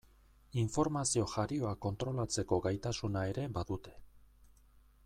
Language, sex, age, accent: Basque, male, 40-49, Erdialdekoa edo Nafarra (Gipuzkoa, Nafarroa)